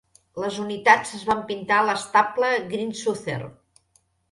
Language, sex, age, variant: Catalan, female, 60-69, Central